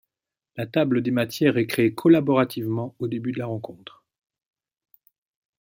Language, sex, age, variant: French, male, 50-59, Français de métropole